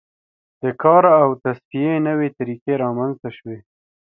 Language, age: Pashto, 19-29